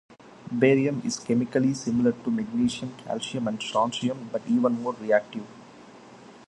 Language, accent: English, India and South Asia (India, Pakistan, Sri Lanka)